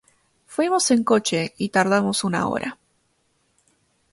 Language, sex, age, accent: Spanish, female, 19-29, Rioplatense: Argentina, Uruguay, este de Bolivia, Paraguay